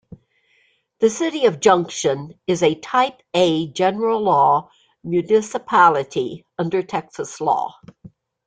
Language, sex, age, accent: English, female, 60-69, United States English